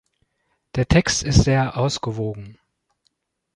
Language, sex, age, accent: German, male, 40-49, Deutschland Deutsch